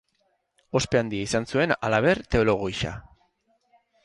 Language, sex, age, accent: Basque, male, 30-39, Erdialdekoa edo Nafarra (Gipuzkoa, Nafarroa)